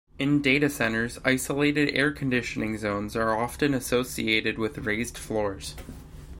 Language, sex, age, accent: English, male, 19-29, United States English